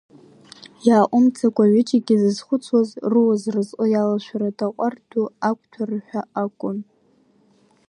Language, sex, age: Abkhazian, female, under 19